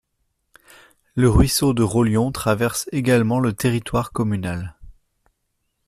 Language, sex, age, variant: French, male, 30-39, Français de métropole